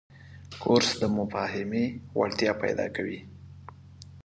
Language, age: Pashto, 30-39